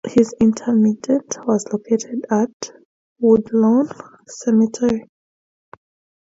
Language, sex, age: English, female, 19-29